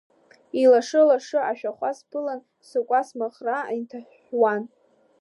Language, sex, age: Abkhazian, female, under 19